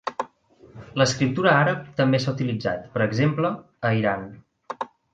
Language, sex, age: Catalan, male, 19-29